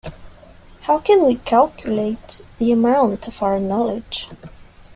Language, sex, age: English, female, 19-29